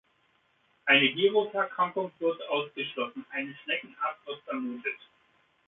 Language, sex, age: German, male, 50-59